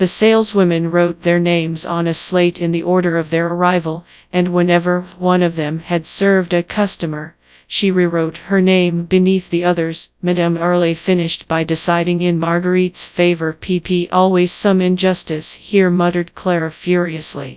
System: TTS, FastPitch